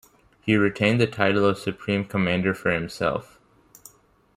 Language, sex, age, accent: English, male, under 19, United States English